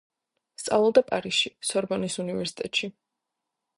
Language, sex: Georgian, female